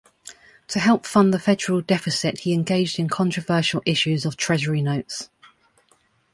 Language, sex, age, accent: English, female, 30-39, England English